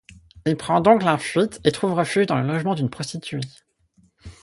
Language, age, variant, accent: French, 19-29, Français de métropole, Français de l'est de la France